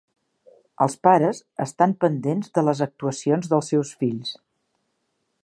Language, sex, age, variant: Catalan, female, 60-69, Septentrional